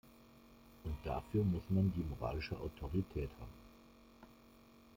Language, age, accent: German, 50-59, Deutschland Deutsch